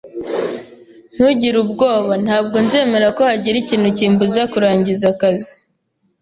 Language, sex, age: Kinyarwanda, female, 19-29